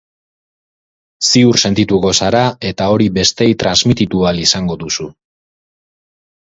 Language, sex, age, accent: Basque, male, 30-39, Erdialdekoa edo Nafarra (Gipuzkoa, Nafarroa)